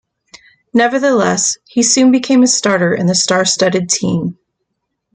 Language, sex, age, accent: English, female, 40-49, United States English